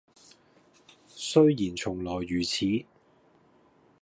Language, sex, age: Cantonese, male, 40-49